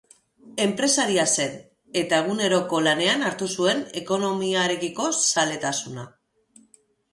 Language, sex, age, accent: Basque, female, 40-49, Mendebalekoa (Araba, Bizkaia, Gipuzkoako mendebaleko herri batzuk)